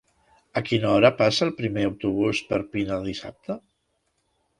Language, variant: Catalan, Central